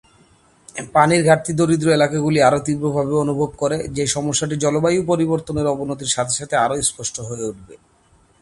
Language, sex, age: Bengali, male, 30-39